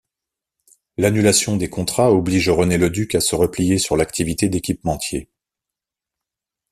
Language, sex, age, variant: French, male, 40-49, Français de métropole